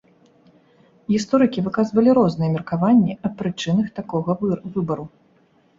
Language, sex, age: Belarusian, female, 30-39